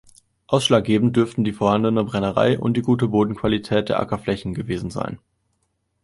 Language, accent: German, Deutschland Deutsch